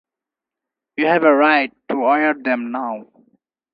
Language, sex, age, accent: English, male, 19-29, India and South Asia (India, Pakistan, Sri Lanka)